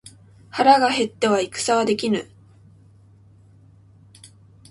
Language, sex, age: Japanese, female, 19-29